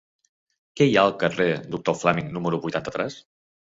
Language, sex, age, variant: Catalan, male, 30-39, Central